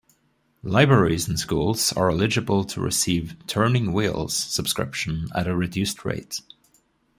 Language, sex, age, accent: English, male, 30-39, United States English